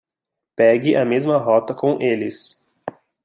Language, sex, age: Portuguese, male, 19-29